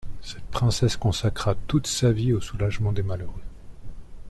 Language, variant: French, Français de métropole